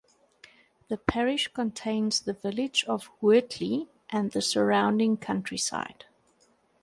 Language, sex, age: English, female, 40-49